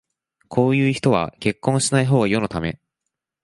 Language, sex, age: Japanese, male, 19-29